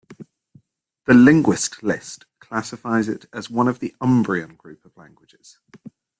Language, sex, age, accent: English, male, 30-39, England English